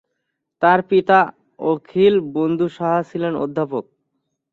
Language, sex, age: Bengali, male, 19-29